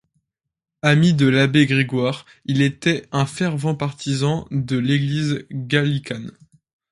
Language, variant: French, Français de métropole